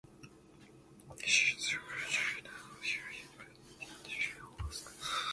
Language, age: English, under 19